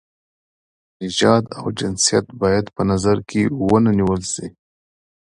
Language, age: Pashto, 30-39